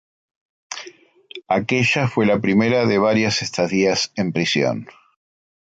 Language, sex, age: Spanish, male, 50-59